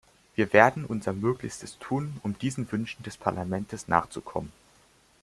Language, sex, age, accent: German, male, under 19, Deutschland Deutsch